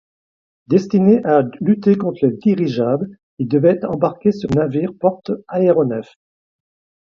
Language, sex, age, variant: French, male, 60-69, Français de métropole